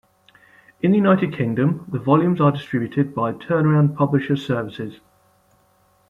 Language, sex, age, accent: English, male, 30-39, England English